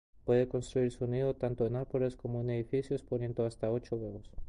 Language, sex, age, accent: Spanish, male, 19-29, Andino-Pacífico: Colombia, Perú, Ecuador, oeste de Bolivia y Venezuela andina